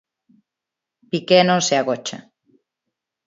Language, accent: Galician, Neofalante